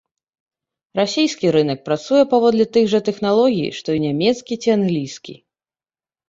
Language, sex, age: Belarusian, female, 30-39